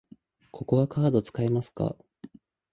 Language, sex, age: Japanese, male, 19-29